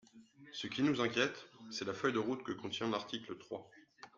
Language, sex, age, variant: French, male, 19-29, Français de métropole